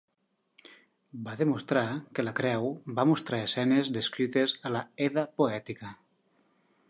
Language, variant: Catalan, Nord-Occidental